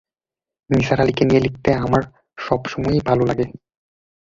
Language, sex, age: Bengali, male, 19-29